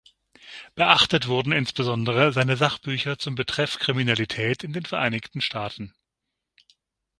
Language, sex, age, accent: German, male, 50-59, Deutschland Deutsch; Süddeutsch